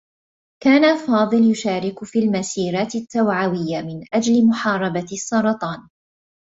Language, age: Arabic, 30-39